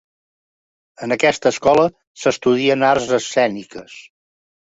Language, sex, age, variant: Catalan, male, 70-79, Central